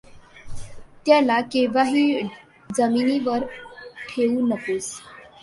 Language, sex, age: Marathi, female, under 19